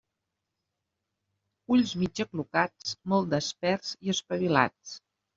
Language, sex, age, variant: Catalan, female, 50-59, Central